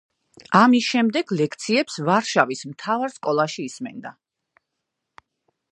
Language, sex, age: Georgian, female, 30-39